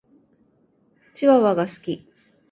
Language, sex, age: Japanese, female, 40-49